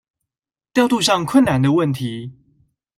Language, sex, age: Chinese, male, 19-29